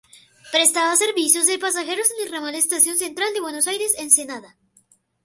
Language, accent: Spanish, Andino-Pacífico: Colombia, Perú, Ecuador, oeste de Bolivia y Venezuela andina